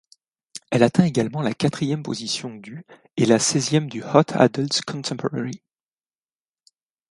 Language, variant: French, Français de métropole